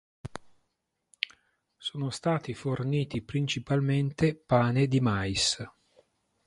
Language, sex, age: Italian, male, 50-59